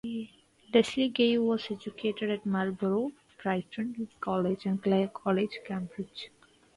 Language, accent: English, India and South Asia (India, Pakistan, Sri Lanka)